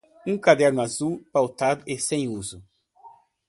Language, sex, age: Portuguese, male, 50-59